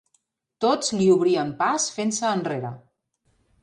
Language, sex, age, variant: Catalan, female, 40-49, Central